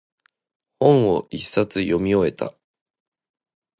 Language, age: Japanese, 19-29